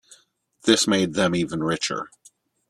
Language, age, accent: English, 40-49, United States English